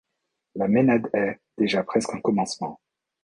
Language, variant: French, Français de métropole